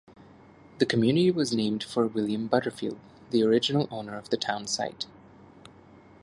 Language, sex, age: English, male, 30-39